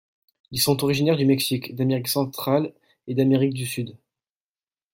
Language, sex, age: French, male, 19-29